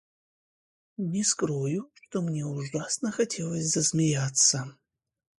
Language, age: Russian, 30-39